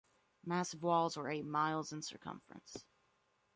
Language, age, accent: English, 19-29, United States English